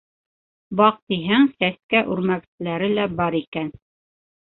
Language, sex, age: Bashkir, female, 40-49